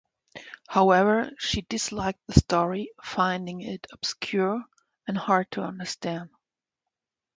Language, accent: English, United States English